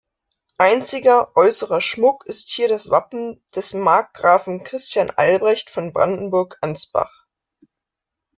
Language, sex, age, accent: German, female, 19-29, Deutschland Deutsch